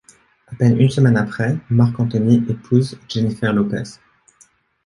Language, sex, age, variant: French, male, 19-29, Français de métropole